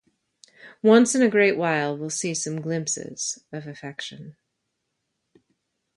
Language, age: English, under 19